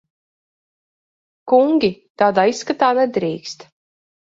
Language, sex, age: Latvian, female, 30-39